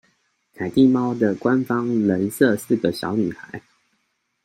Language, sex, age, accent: Chinese, male, 30-39, 出生地：臺北市